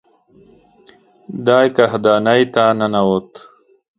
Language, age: Pashto, 30-39